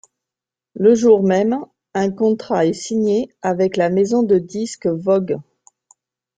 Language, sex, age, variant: French, female, 40-49, Français de métropole